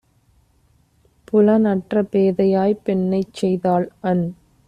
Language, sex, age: Tamil, female, 30-39